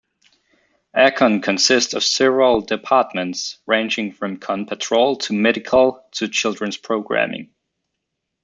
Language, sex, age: English, male, 19-29